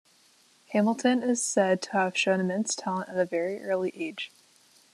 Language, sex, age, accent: English, female, under 19, United States English